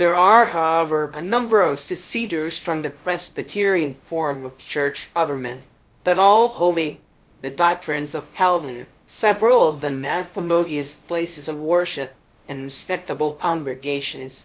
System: TTS, VITS